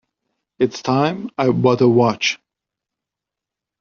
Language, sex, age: English, male, 40-49